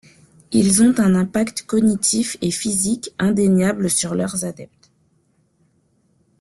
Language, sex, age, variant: French, female, 30-39, Français de métropole